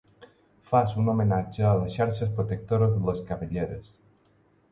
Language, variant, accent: Catalan, Balear, balear; aprenent (recent, des del castellà)